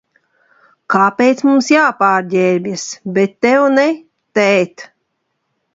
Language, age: Latvian, 40-49